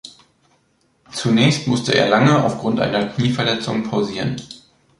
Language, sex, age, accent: German, male, 19-29, Deutschland Deutsch